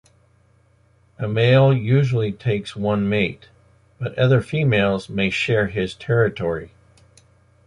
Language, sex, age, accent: English, male, 60-69, United States English